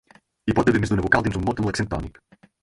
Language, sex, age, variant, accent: Catalan, male, 19-29, Central, central